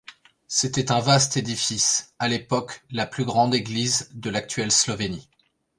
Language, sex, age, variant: French, male, 30-39, Français de métropole